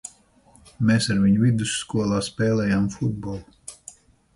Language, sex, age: Latvian, male, 50-59